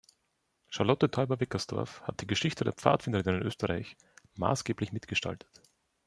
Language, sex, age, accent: German, male, 30-39, Österreichisches Deutsch